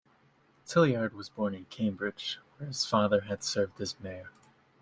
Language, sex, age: English, male, 19-29